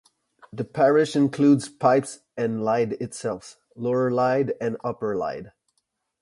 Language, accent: English, Canadian English